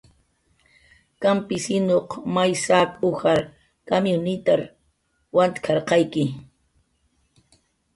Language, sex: Jaqaru, female